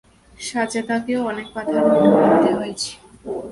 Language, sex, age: Bengali, female, 19-29